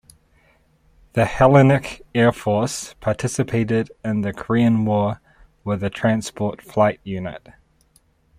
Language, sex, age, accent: English, male, 30-39, New Zealand English